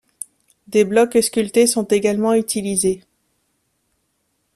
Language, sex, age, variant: French, female, 30-39, Français de métropole